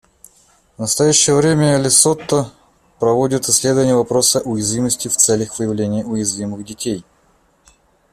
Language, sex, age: Russian, male, 40-49